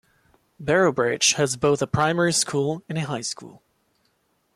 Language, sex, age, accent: English, male, 19-29, United States English